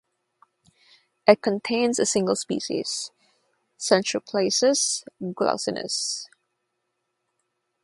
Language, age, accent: English, 19-29, United States English; Filipino